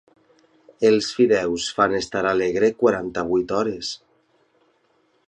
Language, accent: Catalan, valencià